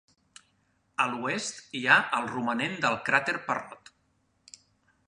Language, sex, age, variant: Catalan, male, 40-49, Central